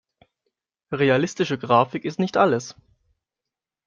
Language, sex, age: German, male, under 19